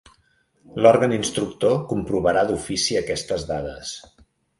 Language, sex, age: Catalan, male, 50-59